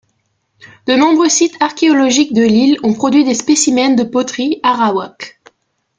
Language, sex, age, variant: French, female, 19-29, Français de métropole